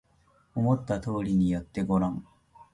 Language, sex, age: Japanese, male, 30-39